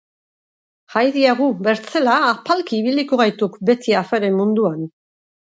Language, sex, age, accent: Basque, female, 50-59, Mendebalekoa (Araba, Bizkaia, Gipuzkoako mendebaleko herri batzuk)